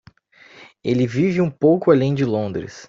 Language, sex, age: Portuguese, male, 19-29